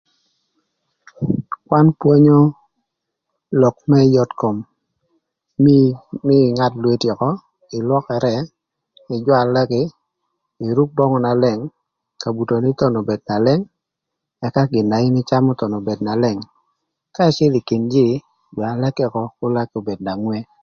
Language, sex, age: Thur, male, 40-49